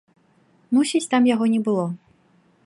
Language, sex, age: Belarusian, female, 19-29